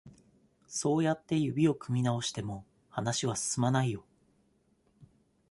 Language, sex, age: Japanese, male, 30-39